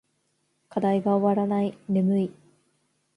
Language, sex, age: Japanese, female, 30-39